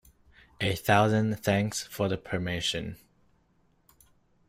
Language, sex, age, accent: English, male, under 19, United States English